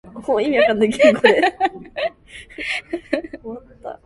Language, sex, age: Cantonese, female, 19-29